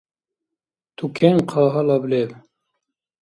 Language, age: Dargwa, 50-59